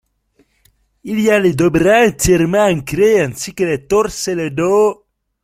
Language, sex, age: French, male, 19-29